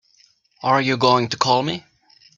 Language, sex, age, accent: English, male, 30-39, United States English